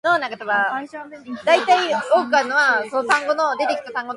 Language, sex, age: English, female, 19-29